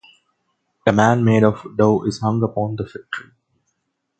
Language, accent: English, India and South Asia (India, Pakistan, Sri Lanka)